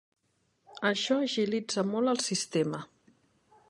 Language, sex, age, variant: Catalan, female, 50-59, Central